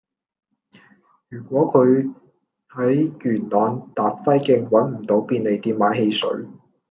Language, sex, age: Cantonese, male, 40-49